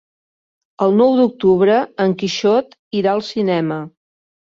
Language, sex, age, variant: Catalan, female, 50-59, Central